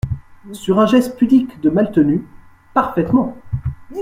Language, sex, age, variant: French, male, 19-29, Français de métropole